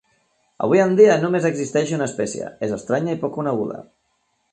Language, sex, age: Catalan, male, 30-39